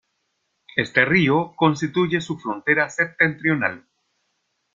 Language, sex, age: Spanish, male, 50-59